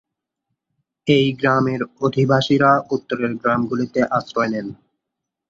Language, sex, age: Bengali, male, 19-29